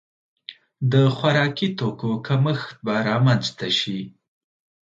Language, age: Pashto, 19-29